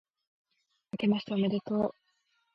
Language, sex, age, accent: Japanese, female, 19-29, 標準語